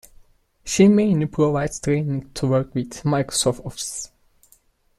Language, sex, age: English, male, 19-29